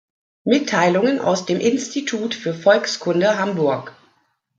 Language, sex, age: German, female, 50-59